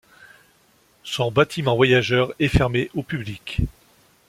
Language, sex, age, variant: French, male, 40-49, Français de métropole